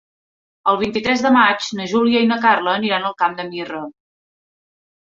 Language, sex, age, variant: Catalan, female, 30-39, Central